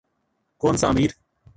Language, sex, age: Urdu, male, 19-29